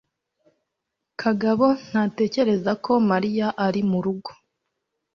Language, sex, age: Kinyarwanda, female, 19-29